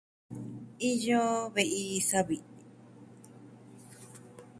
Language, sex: Southwestern Tlaxiaco Mixtec, female